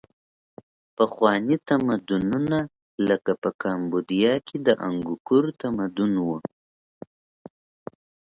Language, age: Pashto, 19-29